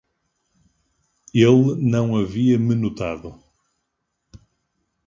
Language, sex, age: Portuguese, male, 40-49